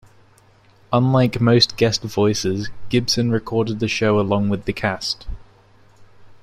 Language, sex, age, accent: English, male, under 19, England English